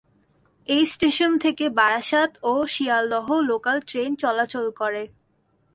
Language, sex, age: Bengali, female, 19-29